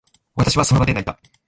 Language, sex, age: Japanese, male, 19-29